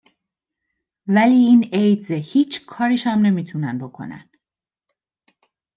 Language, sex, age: Persian, female, 40-49